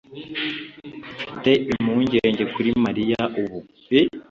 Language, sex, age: Kinyarwanda, male, under 19